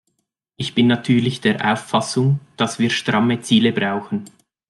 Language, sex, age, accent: German, male, 30-39, Schweizerdeutsch